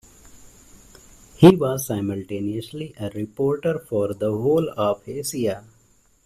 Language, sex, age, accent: English, male, 19-29, India and South Asia (India, Pakistan, Sri Lanka)